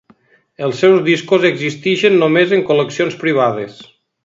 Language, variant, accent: Catalan, Nord-Occidental, nord-occidental